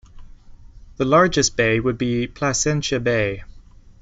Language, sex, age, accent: English, male, 30-39, Canadian English